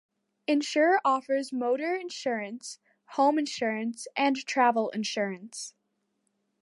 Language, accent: English, United States English